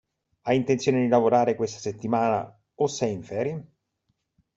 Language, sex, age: Italian, male, 30-39